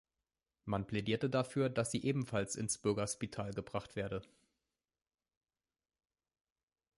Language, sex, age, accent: German, male, 19-29, Deutschland Deutsch